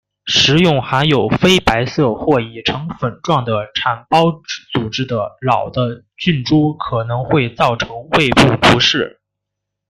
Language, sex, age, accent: Chinese, male, 19-29, 出生地：河北省